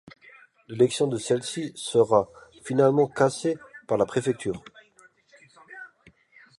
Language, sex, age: French, male, 30-39